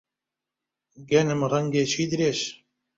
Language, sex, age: Central Kurdish, male, 30-39